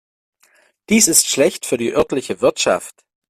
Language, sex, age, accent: German, female, 30-39, Deutschland Deutsch